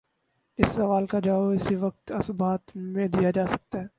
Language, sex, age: Urdu, male, 19-29